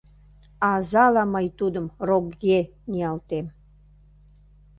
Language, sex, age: Mari, female, 40-49